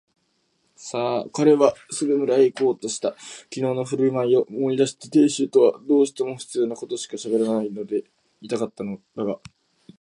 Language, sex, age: Japanese, male, 19-29